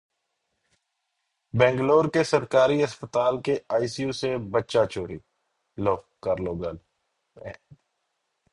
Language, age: Urdu, 30-39